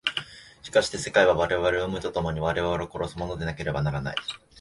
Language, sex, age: Japanese, male, 19-29